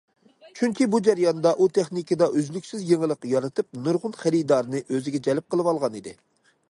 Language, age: Uyghur, 30-39